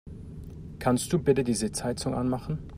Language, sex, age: German, male, 40-49